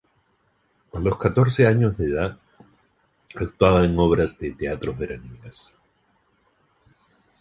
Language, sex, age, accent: Spanish, male, 50-59, Andino-Pacífico: Colombia, Perú, Ecuador, oeste de Bolivia y Venezuela andina